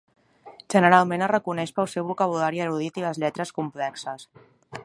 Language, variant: Catalan, Nord-Occidental